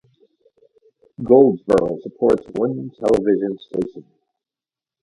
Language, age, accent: English, 40-49, United States English